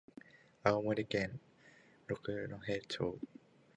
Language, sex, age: Japanese, male, 19-29